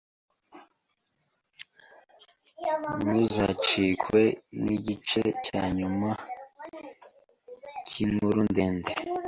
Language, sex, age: Kinyarwanda, male, 19-29